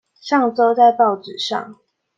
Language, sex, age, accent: Chinese, female, 19-29, 出生地：彰化縣